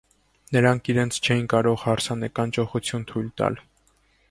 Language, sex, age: Armenian, male, 19-29